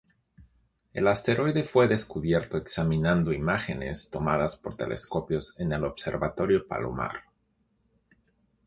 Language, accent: Spanish, México